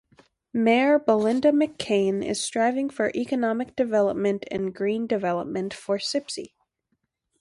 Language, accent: English, United States English